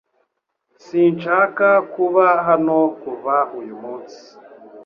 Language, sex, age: Kinyarwanda, male, 19-29